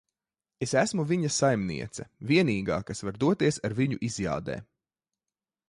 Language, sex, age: Latvian, male, 19-29